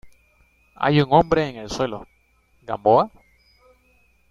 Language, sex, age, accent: Spanish, male, 30-39, Caribe: Cuba, Venezuela, Puerto Rico, República Dominicana, Panamá, Colombia caribeña, México caribeño, Costa del golfo de México